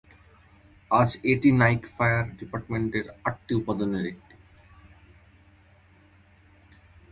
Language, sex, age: Bengali, male, 19-29